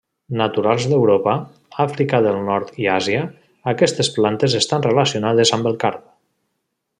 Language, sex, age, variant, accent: Catalan, male, 30-39, Valencià meridional, valencià